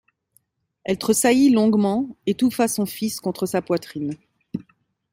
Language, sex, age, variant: French, female, 40-49, Français de métropole